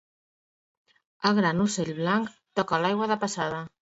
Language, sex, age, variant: Catalan, female, 40-49, Central